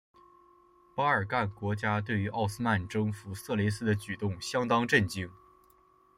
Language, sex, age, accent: Chinese, male, under 19, 出生地：黑龙江省